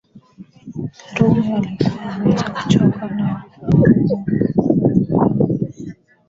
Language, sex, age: Swahili, female, 19-29